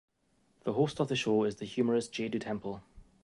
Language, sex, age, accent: English, male, 19-29, Scottish English